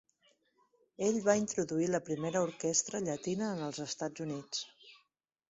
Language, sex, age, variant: Catalan, female, 30-39, Central